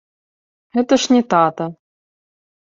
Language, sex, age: Belarusian, female, 19-29